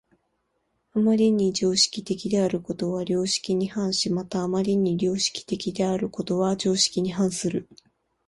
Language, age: Japanese, 19-29